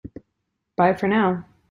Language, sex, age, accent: English, female, 30-39, United States English